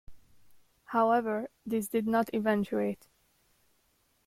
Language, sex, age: English, female, 19-29